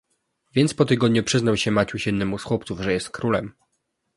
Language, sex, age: Polish, male, 19-29